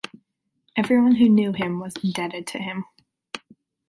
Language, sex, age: English, female, 19-29